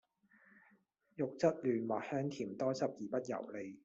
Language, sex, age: Cantonese, male, 40-49